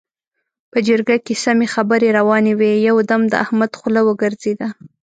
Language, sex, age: Pashto, female, 30-39